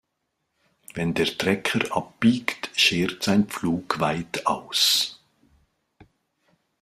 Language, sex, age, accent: German, male, 40-49, Schweizerdeutsch